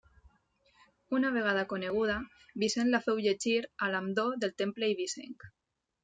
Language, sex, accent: Catalan, female, valencià